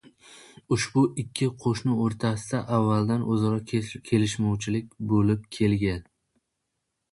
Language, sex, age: Uzbek, male, 19-29